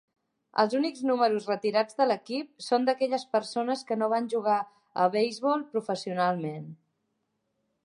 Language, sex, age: Catalan, female, 30-39